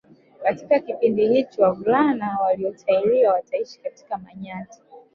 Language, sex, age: Swahili, female, 19-29